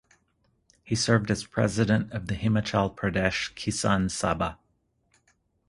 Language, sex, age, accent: English, male, 50-59, United States English